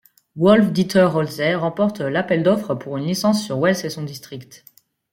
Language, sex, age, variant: French, female, 30-39, Français de métropole